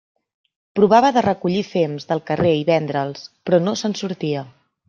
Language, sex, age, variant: Catalan, female, 19-29, Central